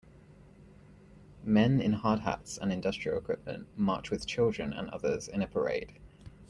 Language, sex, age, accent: English, male, 19-29, England English